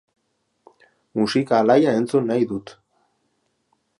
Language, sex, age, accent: Basque, male, 30-39, Mendebalekoa (Araba, Bizkaia, Gipuzkoako mendebaleko herri batzuk)